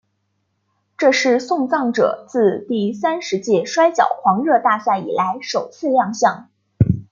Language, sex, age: Chinese, female, 19-29